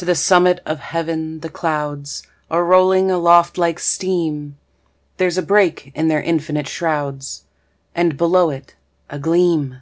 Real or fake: real